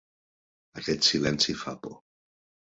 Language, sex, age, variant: Catalan, male, 40-49, Nord-Occidental